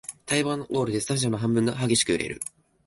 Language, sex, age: Japanese, male, 19-29